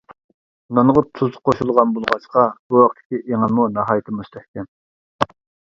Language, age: Uyghur, 30-39